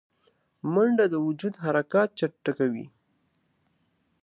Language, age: Pashto, 19-29